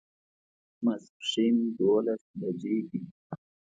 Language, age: Pashto, 30-39